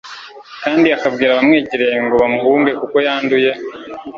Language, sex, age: Kinyarwanda, male, 19-29